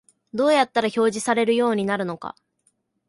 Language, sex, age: Japanese, male, 19-29